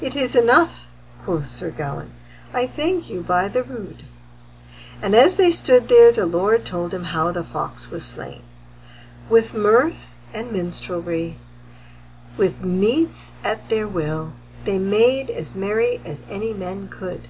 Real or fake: real